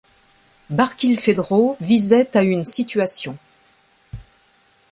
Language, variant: French, Français de métropole